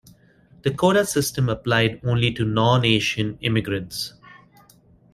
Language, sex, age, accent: English, male, 30-39, India and South Asia (India, Pakistan, Sri Lanka)